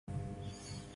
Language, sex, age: Kelabit, female, 70-79